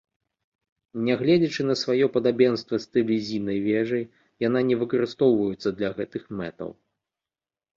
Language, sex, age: Belarusian, male, 30-39